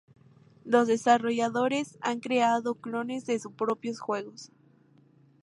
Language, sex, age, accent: Spanish, female, 19-29, México